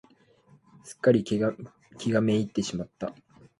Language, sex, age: Japanese, male, 19-29